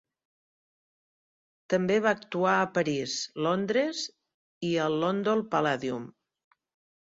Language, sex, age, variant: Catalan, female, 50-59, Central